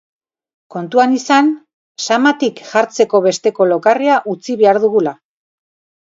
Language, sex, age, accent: Basque, female, 50-59, Mendebalekoa (Araba, Bizkaia, Gipuzkoako mendebaleko herri batzuk)